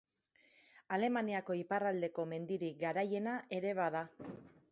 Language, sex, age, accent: Basque, female, 40-49, Mendebalekoa (Araba, Bizkaia, Gipuzkoako mendebaleko herri batzuk)